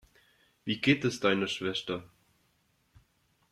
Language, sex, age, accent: German, male, 30-39, Deutschland Deutsch